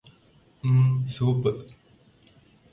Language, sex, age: Malayalam, male, 19-29